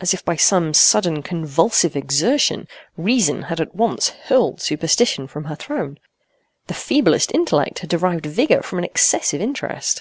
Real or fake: real